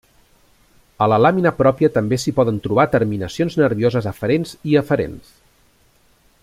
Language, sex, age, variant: Catalan, male, 40-49, Central